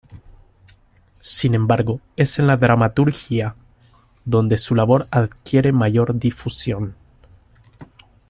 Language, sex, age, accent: Spanish, male, 19-29, América central